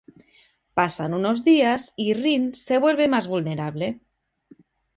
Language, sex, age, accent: Spanish, female, 30-39, España: Centro-Sur peninsular (Madrid, Toledo, Castilla-La Mancha)